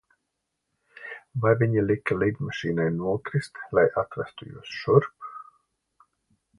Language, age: Latvian, 50-59